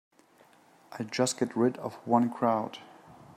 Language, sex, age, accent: English, male, 30-39, Australian English